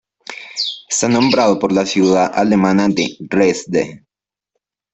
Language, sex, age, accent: Spanish, male, 19-29, Andino-Pacífico: Colombia, Perú, Ecuador, oeste de Bolivia y Venezuela andina